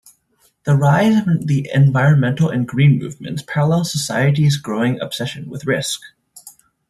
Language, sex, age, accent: English, male, under 19, United States English